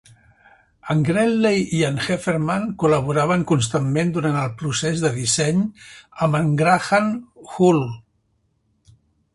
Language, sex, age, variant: Catalan, male, 60-69, Central